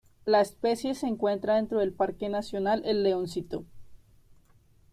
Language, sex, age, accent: Spanish, female, 19-29, Andino-Pacífico: Colombia, Perú, Ecuador, oeste de Bolivia y Venezuela andina